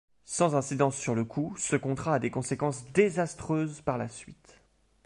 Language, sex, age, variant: French, male, 30-39, Français de métropole